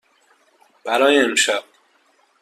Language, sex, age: Persian, male, 19-29